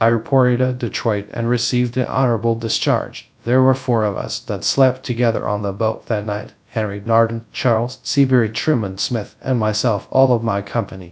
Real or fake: fake